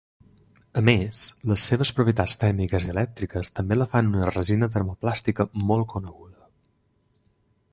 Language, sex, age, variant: Catalan, male, 30-39, Balear